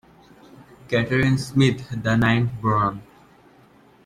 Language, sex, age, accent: English, male, under 19, United States English